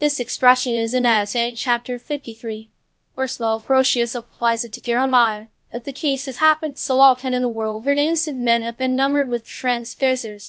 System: TTS, VITS